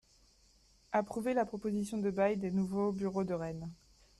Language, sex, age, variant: French, female, 19-29, Français de métropole